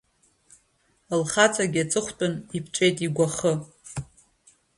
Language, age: Abkhazian, under 19